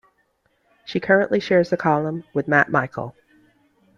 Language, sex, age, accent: English, female, 40-49, United States English